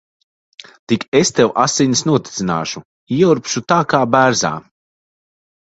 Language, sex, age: Latvian, male, 30-39